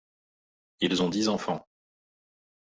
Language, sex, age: French, male, 30-39